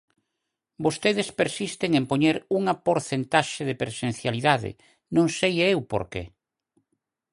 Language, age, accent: Galician, 60-69, Normativo (estándar)